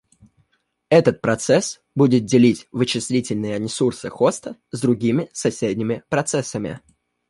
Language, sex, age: Russian, male, 19-29